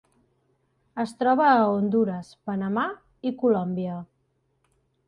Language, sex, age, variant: Catalan, female, 40-49, Central